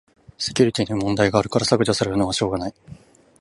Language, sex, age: Japanese, male, 19-29